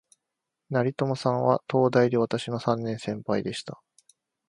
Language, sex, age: Japanese, male, 19-29